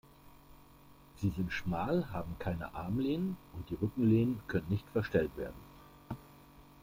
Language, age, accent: German, 50-59, Deutschland Deutsch